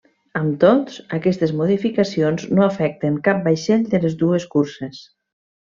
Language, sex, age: Catalan, female, 50-59